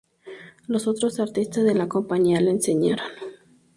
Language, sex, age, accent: Spanish, female, 19-29, México